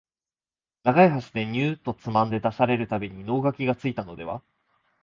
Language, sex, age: Japanese, male, 19-29